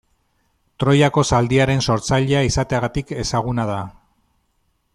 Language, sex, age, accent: Basque, male, 40-49, Mendebalekoa (Araba, Bizkaia, Gipuzkoako mendebaleko herri batzuk)